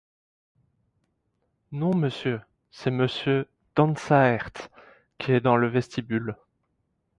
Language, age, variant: French, 19-29, Français de métropole